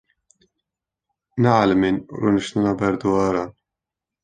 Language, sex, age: Kurdish, male, 19-29